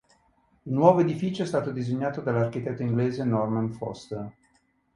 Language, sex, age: Italian, male, 50-59